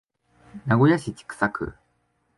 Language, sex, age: Japanese, male, 19-29